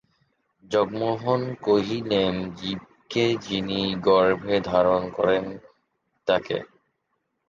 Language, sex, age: Bengali, male, 19-29